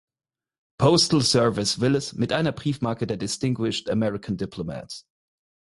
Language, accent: German, Deutschland Deutsch